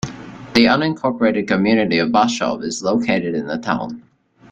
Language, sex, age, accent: English, male, under 19, Canadian English